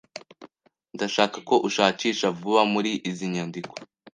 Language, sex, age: Kinyarwanda, male, under 19